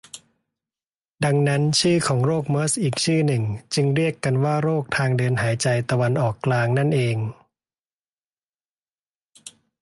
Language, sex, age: Thai, male, 40-49